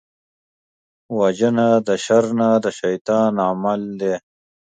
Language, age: Pashto, 30-39